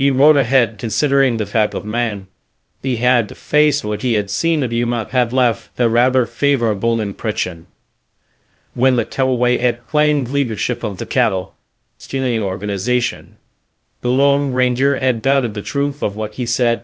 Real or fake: fake